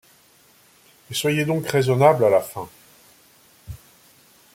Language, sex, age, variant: French, male, 50-59, Français de métropole